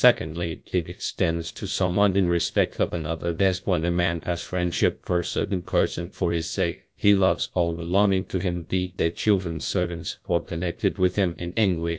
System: TTS, GlowTTS